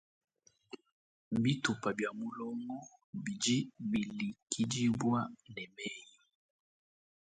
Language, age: Luba-Lulua, 19-29